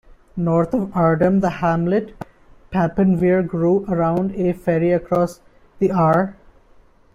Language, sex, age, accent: English, male, 19-29, India and South Asia (India, Pakistan, Sri Lanka)